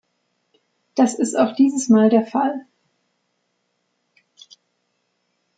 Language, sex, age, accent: German, female, 19-29, Deutschland Deutsch